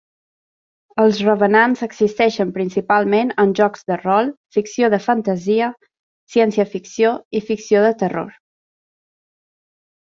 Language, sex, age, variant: Catalan, female, 40-49, Central